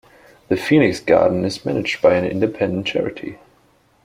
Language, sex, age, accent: English, male, 19-29, United States English